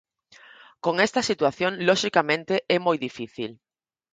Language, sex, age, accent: Galician, female, 40-49, Normativo (estándar)